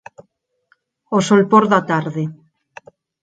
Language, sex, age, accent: Galician, female, 40-49, Neofalante